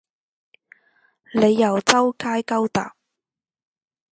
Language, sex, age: Cantonese, female, 19-29